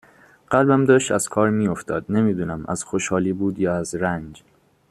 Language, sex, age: Persian, male, 19-29